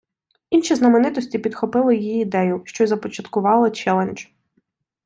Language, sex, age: Ukrainian, female, 19-29